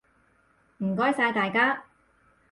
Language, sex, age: Cantonese, female, 30-39